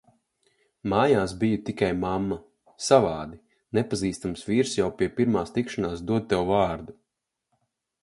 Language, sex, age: Latvian, male, 30-39